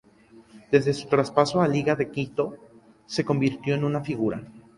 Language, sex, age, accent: Spanish, male, 19-29, México